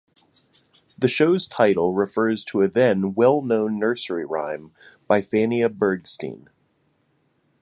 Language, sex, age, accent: English, male, 30-39, United States English